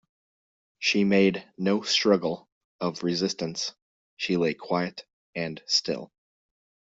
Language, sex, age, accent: English, male, 30-39, United States English